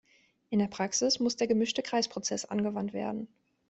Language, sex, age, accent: German, female, 19-29, Deutschland Deutsch